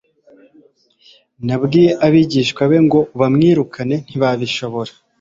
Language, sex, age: Kinyarwanda, male, 19-29